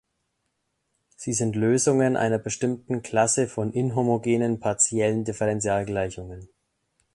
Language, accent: German, Deutschland Deutsch